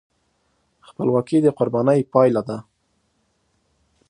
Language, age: Pashto, 19-29